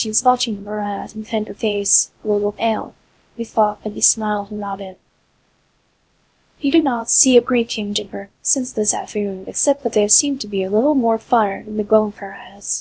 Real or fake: fake